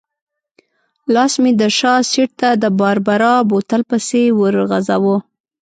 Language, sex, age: Pashto, female, 19-29